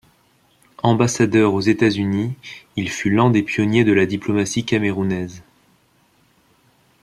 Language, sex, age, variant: French, male, 19-29, Français de métropole